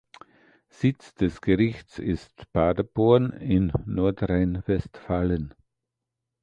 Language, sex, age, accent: German, male, 60-69, Österreichisches Deutsch